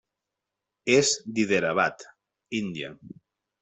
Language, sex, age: Catalan, male, 40-49